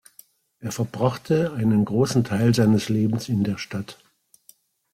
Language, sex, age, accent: German, male, 60-69, Deutschland Deutsch